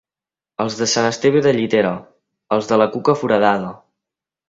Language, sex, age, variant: Catalan, male, under 19, Central